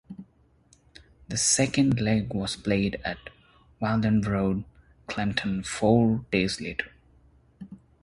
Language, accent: English, India and South Asia (India, Pakistan, Sri Lanka)